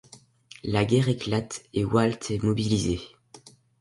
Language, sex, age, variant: French, male, under 19, Français de métropole